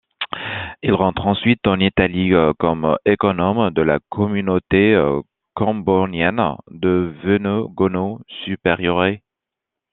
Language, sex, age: French, male, 30-39